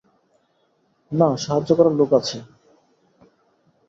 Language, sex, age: Bengali, male, 19-29